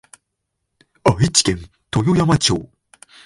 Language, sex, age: Japanese, male, 19-29